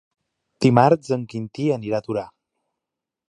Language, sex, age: Catalan, male, under 19